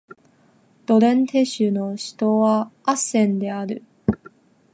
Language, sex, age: Japanese, female, 19-29